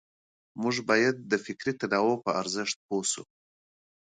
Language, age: Pashto, 40-49